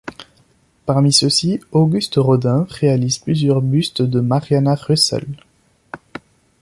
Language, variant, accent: French, Français d'Europe, Français de Belgique